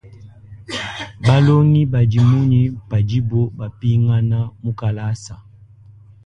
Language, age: Luba-Lulua, 40-49